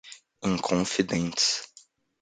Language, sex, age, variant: Portuguese, male, 19-29, Portuguese (Brasil)